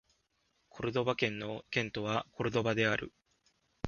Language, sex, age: Japanese, male, 19-29